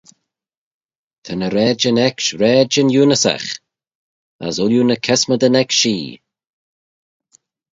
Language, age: Manx, 40-49